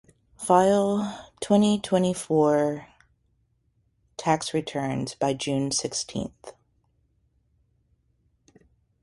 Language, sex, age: English, female, 40-49